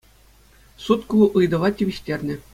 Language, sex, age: Chuvash, male, 40-49